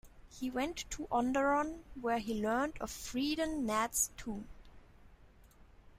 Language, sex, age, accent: English, female, 19-29, England English